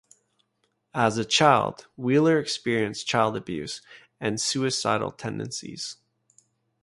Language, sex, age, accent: English, male, 30-39, Canadian English